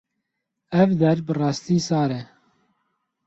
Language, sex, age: Kurdish, male, 30-39